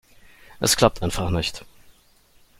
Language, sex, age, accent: German, male, 30-39, Deutschland Deutsch